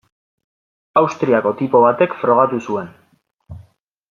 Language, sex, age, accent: Basque, male, 19-29, Mendebalekoa (Araba, Bizkaia, Gipuzkoako mendebaleko herri batzuk)